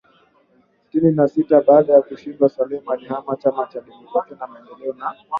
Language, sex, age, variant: Swahili, male, 19-29, Kiswahili cha Bara ya Kenya